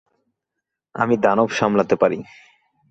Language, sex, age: Bengali, male, 19-29